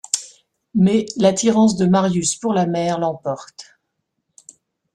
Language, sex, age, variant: French, female, 50-59, Français de métropole